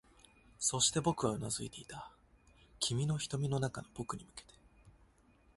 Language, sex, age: Japanese, male, 19-29